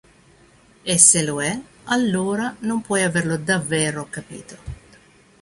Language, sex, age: Italian, female, 50-59